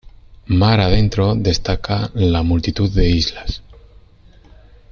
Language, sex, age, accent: Spanish, male, 50-59, España: Norte peninsular (Asturias, Castilla y León, Cantabria, País Vasco, Navarra, Aragón, La Rioja, Guadalajara, Cuenca)